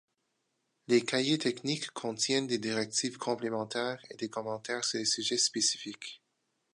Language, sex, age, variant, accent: French, male, 19-29, Français d'Amérique du Nord, Français du Canada